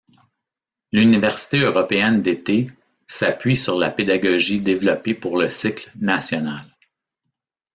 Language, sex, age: French, male, 50-59